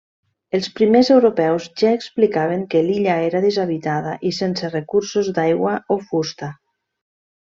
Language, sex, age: Catalan, female, 50-59